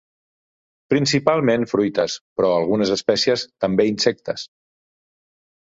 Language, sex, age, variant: Catalan, male, 30-39, Central